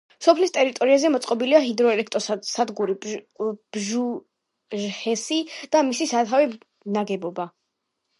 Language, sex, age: Georgian, female, 19-29